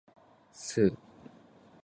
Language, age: Japanese, 19-29